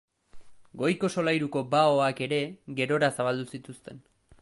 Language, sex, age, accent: Basque, male, 19-29, Mendebalekoa (Araba, Bizkaia, Gipuzkoako mendebaleko herri batzuk)